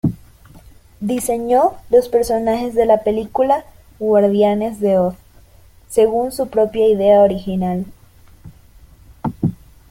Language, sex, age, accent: Spanish, female, 19-29, Andino-Pacífico: Colombia, Perú, Ecuador, oeste de Bolivia y Venezuela andina